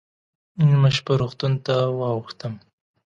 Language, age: Pashto, 30-39